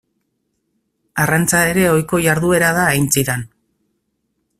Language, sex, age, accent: Basque, female, 40-49, Mendebalekoa (Araba, Bizkaia, Gipuzkoako mendebaleko herri batzuk)